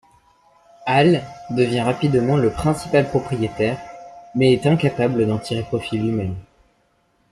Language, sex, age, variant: French, male, 19-29, Français de métropole